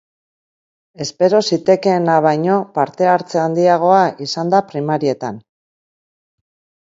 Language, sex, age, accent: Basque, female, 50-59, Mendebalekoa (Araba, Bizkaia, Gipuzkoako mendebaleko herri batzuk)